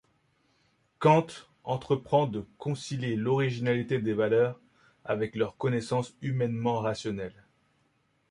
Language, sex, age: French, male, 30-39